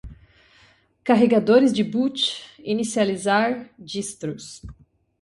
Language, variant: Portuguese, Portuguese (Brasil)